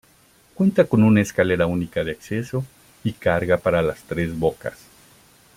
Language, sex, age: Spanish, male, 50-59